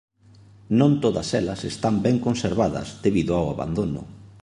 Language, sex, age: Galician, male, 30-39